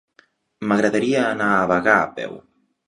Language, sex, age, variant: Catalan, male, 19-29, Central